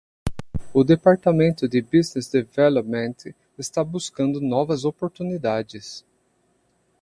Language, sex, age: Portuguese, male, 30-39